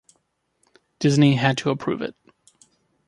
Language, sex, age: English, male, 30-39